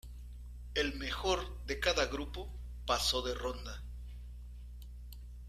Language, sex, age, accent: Spanish, male, 50-59, México